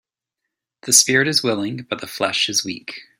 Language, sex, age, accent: English, male, 30-39, United States English